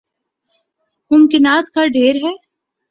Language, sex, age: Urdu, female, 19-29